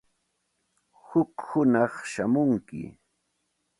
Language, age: Santa Ana de Tusi Pasco Quechua, 40-49